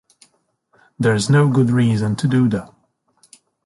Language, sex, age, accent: English, male, 30-39, England English